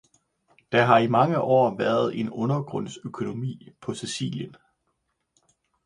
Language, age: Danish, 40-49